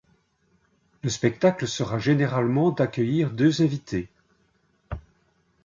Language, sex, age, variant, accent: French, male, 60-69, Français d'Europe, Français de Belgique